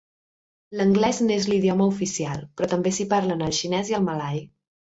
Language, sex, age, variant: Catalan, female, 19-29, Central